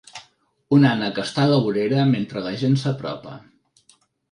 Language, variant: Catalan, Central